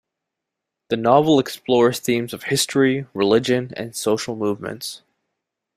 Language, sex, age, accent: English, male, 19-29, United States English